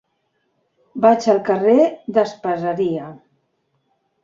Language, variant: Catalan, Central